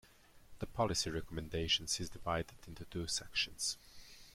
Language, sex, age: English, male, 30-39